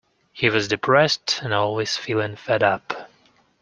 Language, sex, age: English, male, 19-29